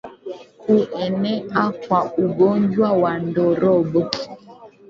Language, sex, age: Swahili, female, 19-29